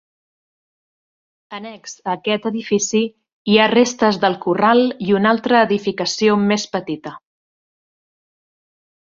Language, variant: Catalan, Central